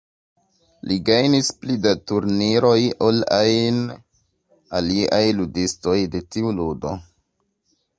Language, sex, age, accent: Esperanto, male, 19-29, Internacia